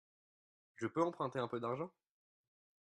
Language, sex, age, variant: French, male, 19-29, Français de métropole